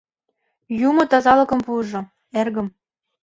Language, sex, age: Mari, female, under 19